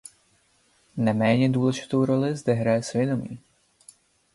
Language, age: Czech, 19-29